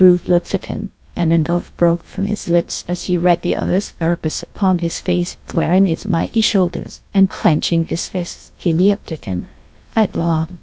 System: TTS, GlowTTS